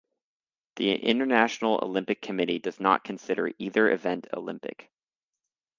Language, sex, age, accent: English, male, 19-29, United States English